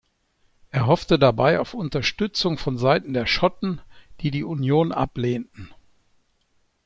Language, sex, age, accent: German, male, 60-69, Deutschland Deutsch